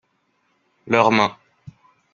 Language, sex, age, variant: French, male, 19-29, Français de métropole